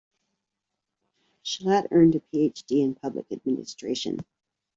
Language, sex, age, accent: English, female, 50-59, Canadian English